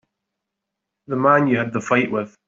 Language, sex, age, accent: English, male, 30-39, Scottish English